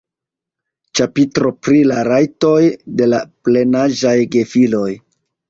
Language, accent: Esperanto, Internacia